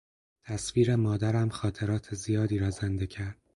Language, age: Persian, 19-29